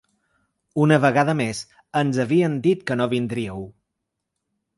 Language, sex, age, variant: Catalan, male, 40-49, Balear